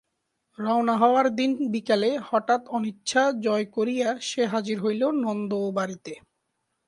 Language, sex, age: Bengali, male, 19-29